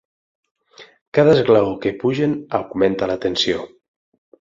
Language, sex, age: Catalan, male, 40-49